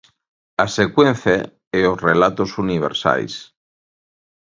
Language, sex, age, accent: Galician, male, 40-49, Normativo (estándar)